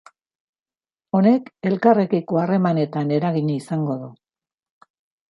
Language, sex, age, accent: Basque, female, 60-69, Erdialdekoa edo Nafarra (Gipuzkoa, Nafarroa)